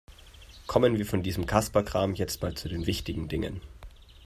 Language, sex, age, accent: German, male, 19-29, Deutschland Deutsch